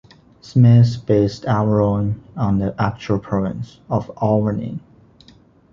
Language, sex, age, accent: English, male, 19-29, United States English